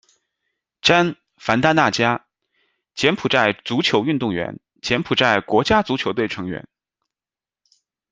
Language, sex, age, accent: Chinese, male, 30-39, 出生地：浙江省